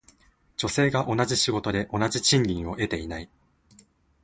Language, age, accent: Japanese, 19-29, 東京; 関東